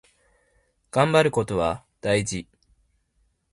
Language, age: Japanese, 19-29